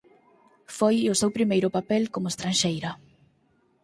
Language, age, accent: Galician, 19-29, Normativo (estándar)